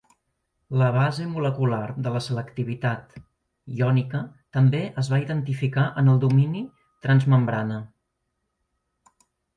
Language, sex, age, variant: Catalan, male, 50-59, Central